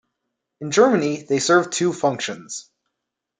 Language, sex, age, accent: English, male, 19-29, United States English